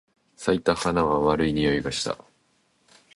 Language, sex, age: Japanese, male, 19-29